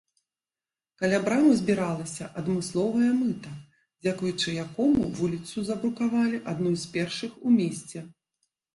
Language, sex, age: Belarusian, female, 40-49